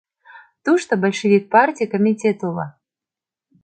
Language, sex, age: Mari, female, 30-39